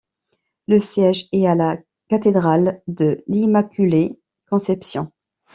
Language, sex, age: French, female, 30-39